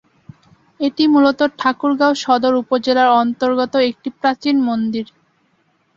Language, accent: Bengali, Bangladeshi